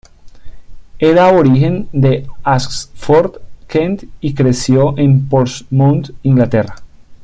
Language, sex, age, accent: Spanish, male, 30-39, Andino-Pacífico: Colombia, Perú, Ecuador, oeste de Bolivia y Venezuela andina